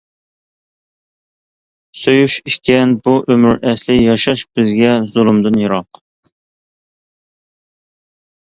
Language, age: Uyghur, 30-39